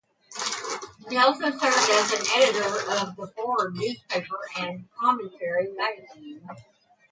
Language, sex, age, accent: English, female, 30-39, United States English